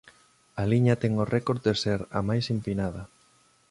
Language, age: Galician, 30-39